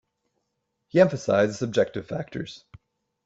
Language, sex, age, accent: English, male, 19-29, United States English